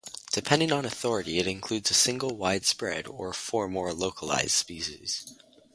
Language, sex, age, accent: English, male, under 19, Canadian English